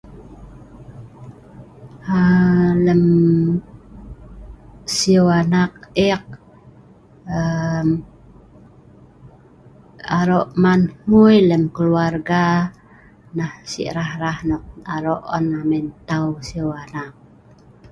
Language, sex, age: Sa'ban, female, 50-59